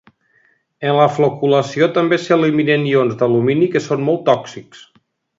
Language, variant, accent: Catalan, Nord-Occidental, nord-occidental